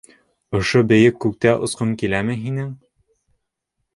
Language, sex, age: Bashkir, male, under 19